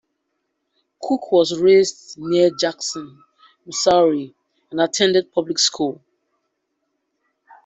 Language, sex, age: English, female, 30-39